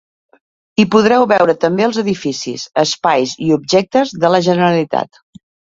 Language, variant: Catalan, Central